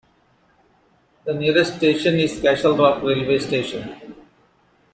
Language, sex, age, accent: English, male, 40-49, India and South Asia (India, Pakistan, Sri Lanka)